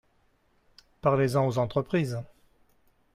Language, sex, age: French, male, 60-69